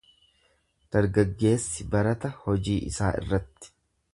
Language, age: Oromo, 30-39